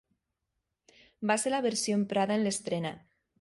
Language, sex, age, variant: Catalan, female, 30-39, Nord-Occidental